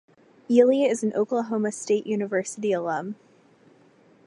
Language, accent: English, United States English